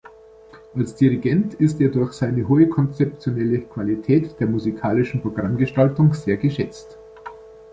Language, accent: German, Deutschland Deutsch